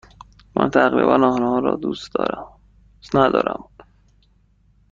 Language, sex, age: Persian, male, 19-29